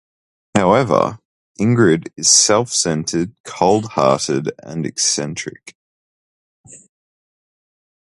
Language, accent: English, Australian English